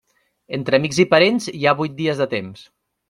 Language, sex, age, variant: Catalan, male, 30-39, Nord-Occidental